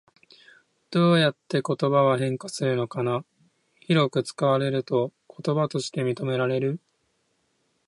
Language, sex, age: Japanese, male, 19-29